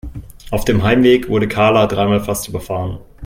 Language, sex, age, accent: German, male, 19-29, Deutschland Deutsch